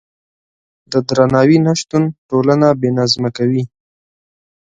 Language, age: Pashto, 19-29